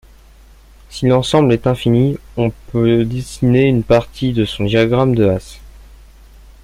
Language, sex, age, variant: French, male, under 19, Français de métropole